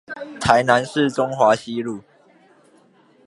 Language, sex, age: Chinese, male, under 19